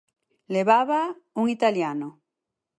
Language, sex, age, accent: Galician, female, 30-39, Oriental (común en zona oriental)